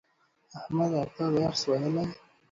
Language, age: Pashto, 19-29